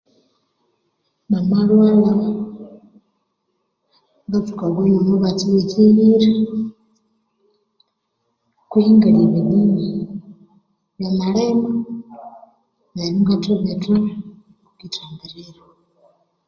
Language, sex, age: Konzo, female, 30-39